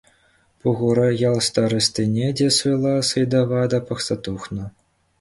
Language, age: Chuvash, 19-29